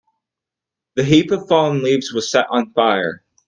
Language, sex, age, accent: English, male, 19-29, United States English